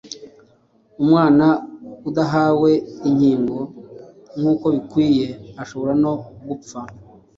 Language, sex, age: Kinyarwanda, male, 40-49